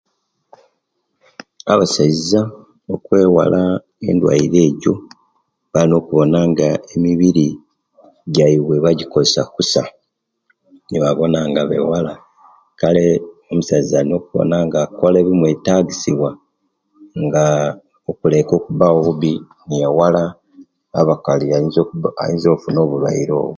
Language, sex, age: Kenyi, male, 40-49